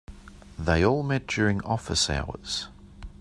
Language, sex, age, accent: English, male, 50-59, Australian English